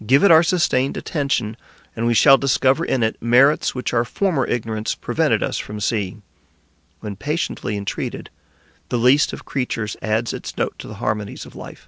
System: none